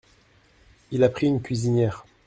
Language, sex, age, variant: French, male, 19-29, Français de métropole